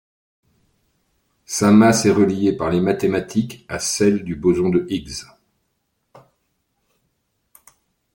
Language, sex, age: French, male, 50-59